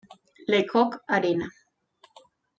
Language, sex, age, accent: Spanish, female, 30-39, Andino-Pacífico: Colombia, Perú, Ecuador, oeste de Bolivia y Venezuela andina